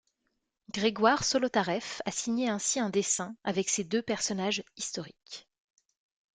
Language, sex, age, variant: French, female, 19-29, Français de métropole